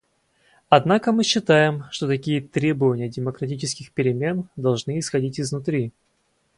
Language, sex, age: Russian, male, 19-29